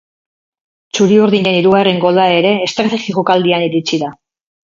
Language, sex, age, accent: Basque, female, 50-59, Erdialdekoa edo Nafarra (Gipuzkoa, Nafarroa)